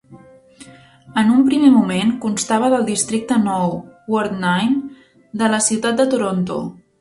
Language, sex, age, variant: Catalan, female, 19-29, Central